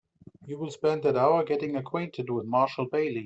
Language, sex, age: English, male, 30-39